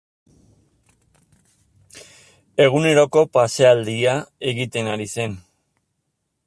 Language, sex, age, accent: Basque, male, 50-59, Erdialdekoa edo Nafarra (Gipuzkoa, Nafarroa)